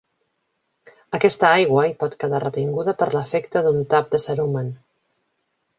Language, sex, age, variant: Catalan, female, 40-49, Central